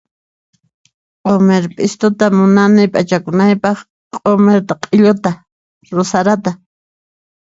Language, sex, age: Puno Quechua, female, 60-69